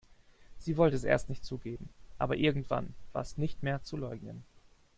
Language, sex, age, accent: German, male, 30-39, Deutschland Deutsch